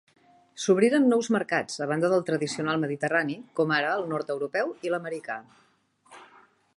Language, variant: Catalan, Central